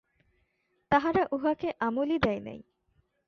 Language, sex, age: Bengali, female, 19-29